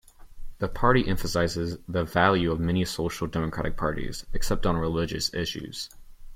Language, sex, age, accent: English, male, 19-29, United States English